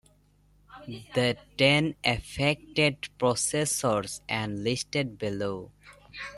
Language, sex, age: English, male, 19-29